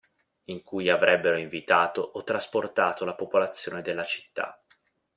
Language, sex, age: Italian, male, 30-39